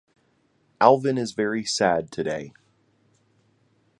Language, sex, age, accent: English, male, 30-39, United States English